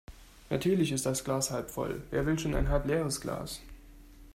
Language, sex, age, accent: German, male, 19-29, Deutschland Deutsch